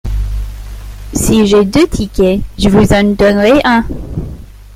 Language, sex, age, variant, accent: French, female, 19-29, Français d'Amérique du Nord, Français des États-Unis